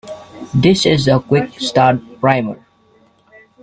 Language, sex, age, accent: English, male, under 19, India and South Asia (India, Pakistan, Sri Lanka)